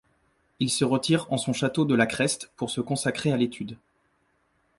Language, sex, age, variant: French, male, 19-29, Français de métropole